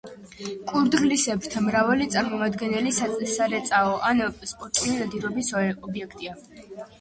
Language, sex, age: Georgian, female, 60-69